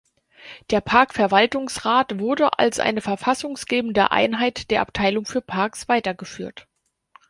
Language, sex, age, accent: German, female, 30-39, Deutschland Deutsch